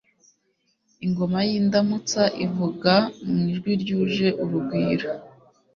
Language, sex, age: Kinyarwanda, female, 19-29